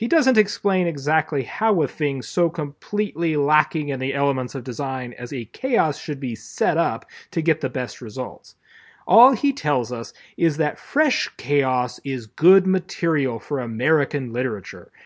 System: none